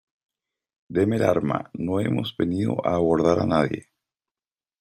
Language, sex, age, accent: Spanish, male, 19-29, Caribe: Cuba, Venezuela, Puerto Rico, República Dominicana, Panamá, Colombia caribeña, México caribeño, Costa del golfo de México